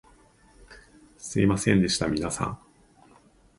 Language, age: Japanese, 40-49